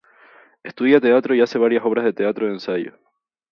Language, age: Spanish, 19-29